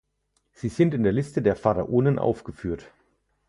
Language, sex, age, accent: German, male, 30-39, Deutschland Deutsch